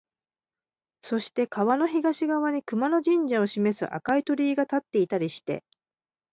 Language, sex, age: Japanese, female, 40-49